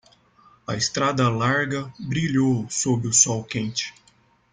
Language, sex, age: Portuguese, male, 19-29